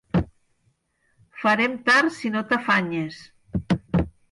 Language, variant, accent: Catalan, Nord-Occidental, nord-occidental